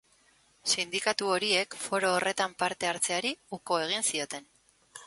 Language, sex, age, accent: Basque, female, 40-49, Erdialdekoa edo Nafarra (Gipuzkoa, Nafarroa)